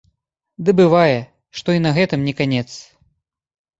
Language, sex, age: Belarusian, male, 19-29